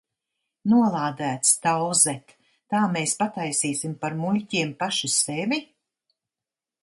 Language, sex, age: Latvian, female, 60-69